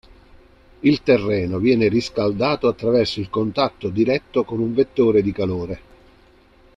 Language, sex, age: Italian, male, 50-59